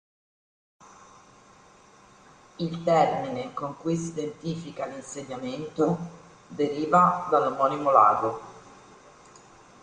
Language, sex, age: Italian, female, 50-59